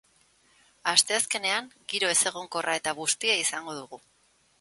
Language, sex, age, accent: Basque, female, 40-49, Erdialdekoa edo Nafarra (Gipuzkoa, Nafarroa)